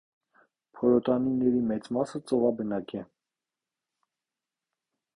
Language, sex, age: Armenian, male, 19-29